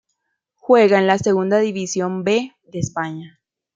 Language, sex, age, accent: Spanish, female, 19-29, Caribe: Cuba, Venezuela, Puerto Rico, República Dominicana, Panamá, Colombia caribeña, México caribeño, Costa del golfo de México